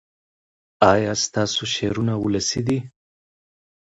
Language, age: Pashto, 30-39